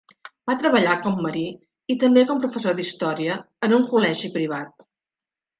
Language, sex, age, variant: Catalan, female, 50-59, Nord-Occidental